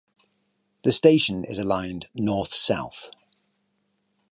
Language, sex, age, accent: English, male, 40-49, England English